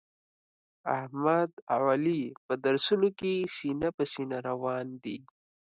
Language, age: Pashto, 30-39